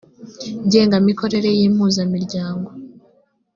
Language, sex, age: Kinyarwanda, female, under 19